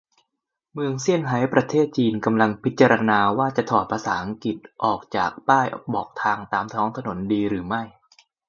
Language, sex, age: Thai, male, 19-29